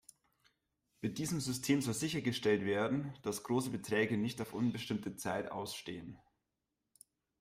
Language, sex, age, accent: German, male, 30-39, Deutschland Deutsch